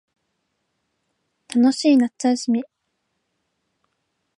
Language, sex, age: Japanese, female, 19-29